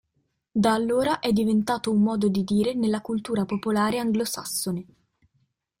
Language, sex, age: Italian, female, 19-29